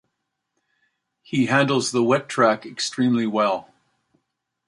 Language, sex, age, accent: English, male, 60-69, Canadian English